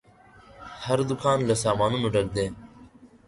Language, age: Pashto, 19-29